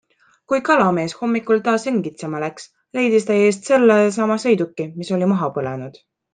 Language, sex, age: Estonian, female, 19-29